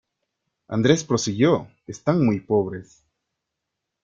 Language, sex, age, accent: Spanish, male, 19-29, Rioplatense: Argentina, Uruguay, este de Bolivia, Paraguay